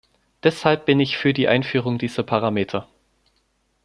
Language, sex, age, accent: German, male, under 19, Deutschland Deutsch